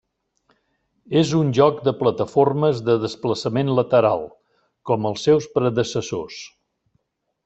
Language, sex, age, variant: Catalan, male, 60-69, Central